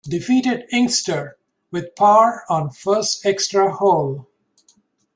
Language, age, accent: English, 50-59, United States English